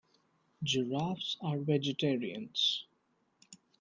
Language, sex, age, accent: English, male, 30-39, India and South Asia (India, Pakistan, Sri Lanka)